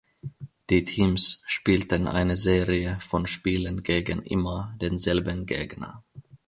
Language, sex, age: German, male, 30-39